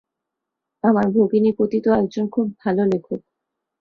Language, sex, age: Bengali, female, 19-29